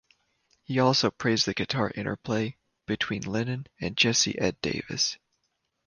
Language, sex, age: English, male, 19-29